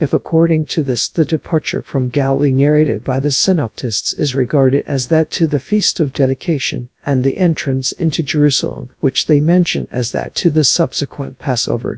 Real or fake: fake